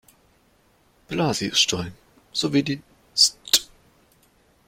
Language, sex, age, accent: German, male, under 19, Deutschland Deutsch